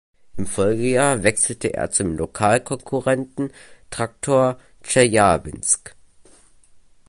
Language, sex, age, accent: German, male, under 19, Deutschland Deutsch